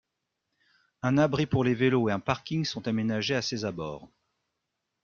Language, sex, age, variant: French, male, 40-49, Français de métropole